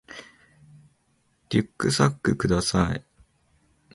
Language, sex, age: Japanese, male, under 19